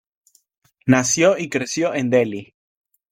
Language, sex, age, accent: Spanish, male, 30-39, Caribe: Cuba, Venezuela, Puerto Rico, República Dominicana, Panamá, Colombia caribeña, México caribeño, Costa del golfo de México